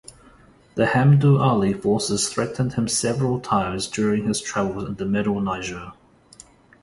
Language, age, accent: English, 19-29, New Zealand English